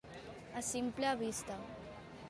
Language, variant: Catalan, Central